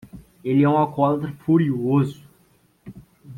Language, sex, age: Portuguese, male, 19-29